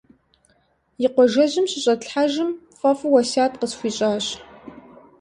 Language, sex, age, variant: Kabardian, female, 30-39, Адыгэбзэ (Къэбэрдей, Кирил, псоми зэдай)